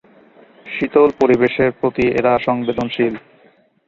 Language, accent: Bengali, Native